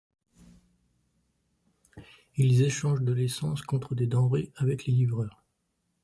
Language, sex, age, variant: French, male, 40-49, Français de métropole